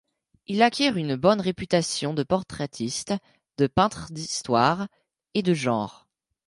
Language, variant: French, Français de métropole